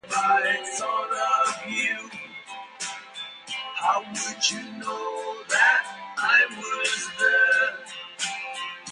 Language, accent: English, United States English